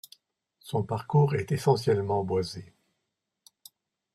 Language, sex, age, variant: French, male, 60-69, Français de métropole